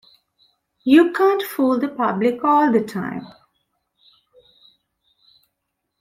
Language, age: English, 50-59